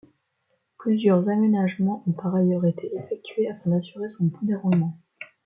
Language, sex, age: French, female, under 19